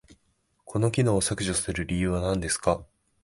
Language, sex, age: Japanese, male, 19-29